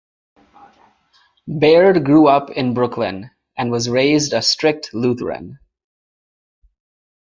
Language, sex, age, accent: English, male, 19-29, Canadian English